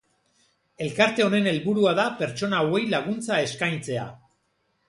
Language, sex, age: Basque, male, 40-49